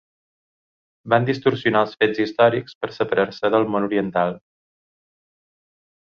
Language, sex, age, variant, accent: Catalan, male, 40-49, Balear, menorquí